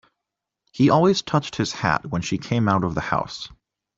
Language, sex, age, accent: English, male, 19-29, United States English